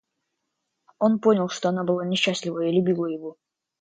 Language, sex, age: Russian, male, under 19